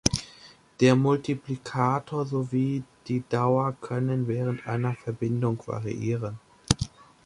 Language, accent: German, Deutschland Deutsch